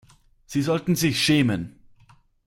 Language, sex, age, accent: German, male, 19-29, Österreichisches Deutsch